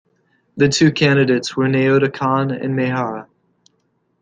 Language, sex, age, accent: English, male, 19-29, United States English